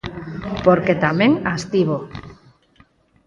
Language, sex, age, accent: Galician, female, 40-49, Normativo (estándar)